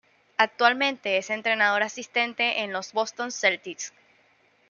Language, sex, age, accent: Spanish, female, 19-29, Caribe: Cuba, Venezuela, Puerto Rico, República Dominicana, Panamá, Colombia caribeña, México caribeño, Costa del golfo de México